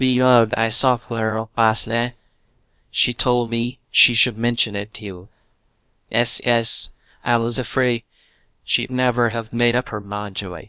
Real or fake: fake